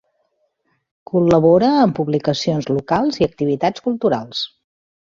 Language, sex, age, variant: Catalan, female, 40-49, Central